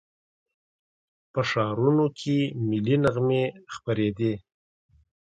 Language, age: Pashto, 30-39